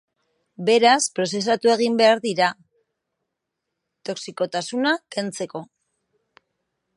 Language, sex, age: Basque, female, 40-49